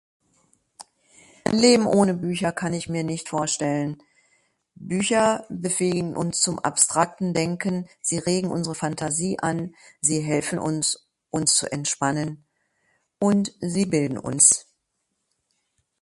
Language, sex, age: German, female, 60-69